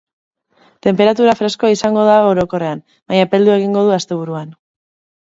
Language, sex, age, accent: Basque, female, 19-29, Mendebalekoa (Araba, Bizkaia, Gipuzkoako mendebaleko herri batzuk)